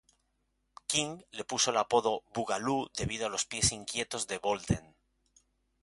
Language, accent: Spanish, España: Centro-Sur peninsular (Madrid, Toledo, Castilla-La Mancha)